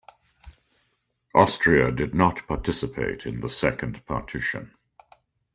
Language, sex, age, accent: English, male, 60-69, Canadian English